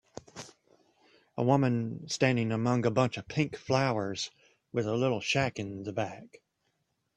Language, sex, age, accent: English, male, 40-49, United States English